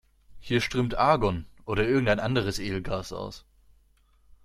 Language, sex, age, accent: German, male, 19-29, Deutschland Deutsch